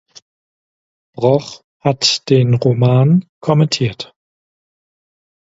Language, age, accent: German, 40-49, Deutschland Deutsch